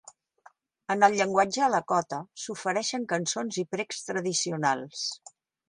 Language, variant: Catalan, Central